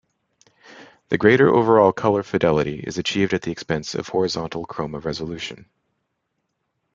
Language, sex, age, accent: English, male, 30-39, United States English